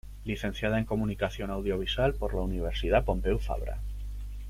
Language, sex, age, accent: Spanish, male, 19-29, España: Sur peninsular (Andalucia, Extremadura, Murcia)